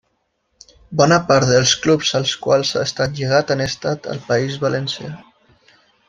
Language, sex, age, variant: Catalan, male, under 19, Nord-Occidental